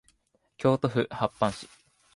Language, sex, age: Japanese, male, 19-29